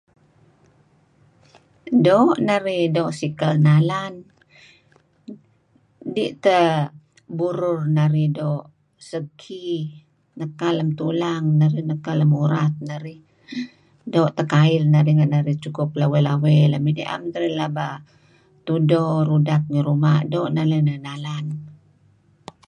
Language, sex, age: Kelabit, female, 60-69